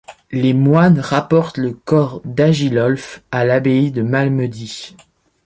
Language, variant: French, Français de métropole